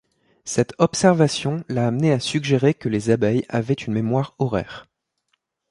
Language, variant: French, Français de métropole